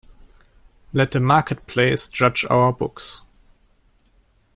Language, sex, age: English, male, 19-29